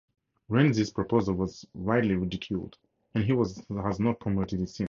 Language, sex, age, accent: English, male, 30-39, Southern African (South Africa, Zimbabwe, Namibia)